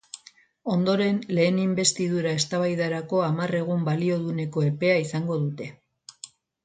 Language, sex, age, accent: Basque, female, 50-59, Erdialdekoa edo Nafarra (Gipuzkoa, Nafarroa)